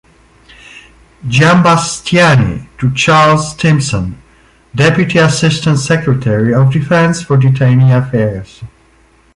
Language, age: English, 50-59